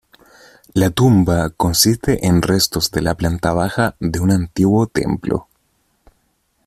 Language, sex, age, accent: Spanish, male, 19-29, Chileno: Chile, Cuyo